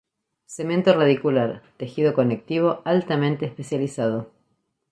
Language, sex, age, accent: Spanish, female, 50-59, Rioplatense: Argentina, Uruguay, este de Bolivia, Paraguay